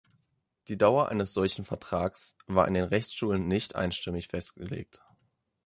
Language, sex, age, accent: German, male, 19-29, Deutschland Deutsch